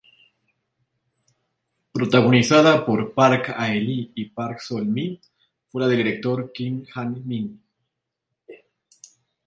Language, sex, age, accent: Spanish, male, 30-39, México